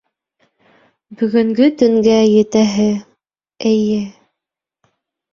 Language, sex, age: Bashkir, female, 19-29